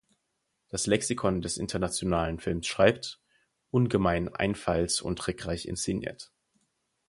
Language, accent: German, Deutschland Deutsch